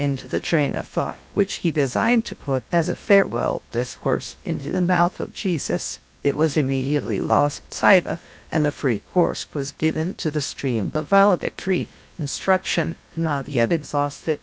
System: TTS, GlowTTS